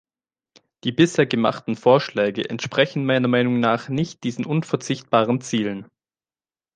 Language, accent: German, Deutschland Deutsch